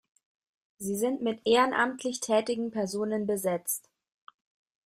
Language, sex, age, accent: German, female, 19-29, Deutschland Deutsch